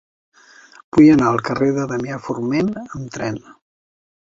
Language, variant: Catalan, Central